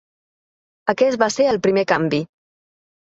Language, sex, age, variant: Catalan, female, 30-39, Balear